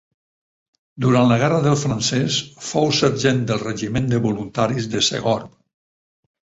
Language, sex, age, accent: Catalan, male, 60-69, valencià